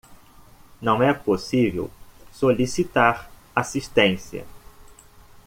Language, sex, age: Portuguese, male, 30-39